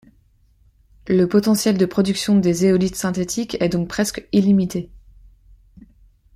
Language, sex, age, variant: French, female, 30-39, Français de métropole